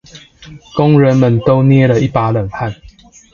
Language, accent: Chinese, 出生地：桃園市